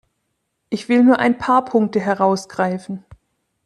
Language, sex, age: German, female, 40-49